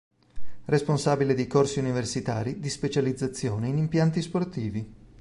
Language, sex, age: Italian, male, 40-49